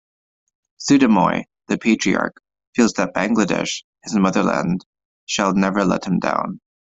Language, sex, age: English, male, 19-29